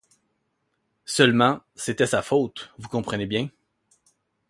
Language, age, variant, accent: French, 40-49, Français d'Amérique du Nord, Français du Canada